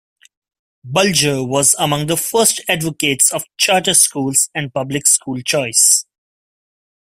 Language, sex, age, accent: English, male, 19-29, India and South Asia (India, Pakistan, Sri Lanka)